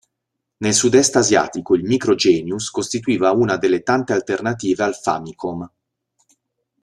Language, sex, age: Italian, male, 30-39